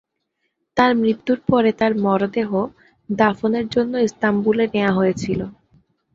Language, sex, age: Bengali, female, 19-29